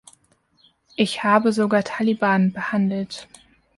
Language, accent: German, Deutschland Deutsch